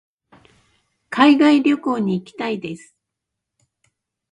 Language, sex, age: Japanese, female, 60-69